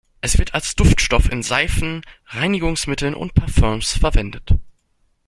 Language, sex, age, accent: German, male, 19-29, Deutschland Deutsch